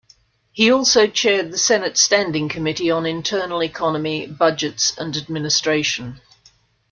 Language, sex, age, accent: English, female, 50-59, Australian English